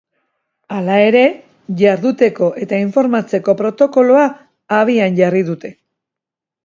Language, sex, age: Basque, female, 60-69